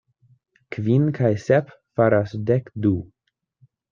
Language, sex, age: Esperanto, male, 19-29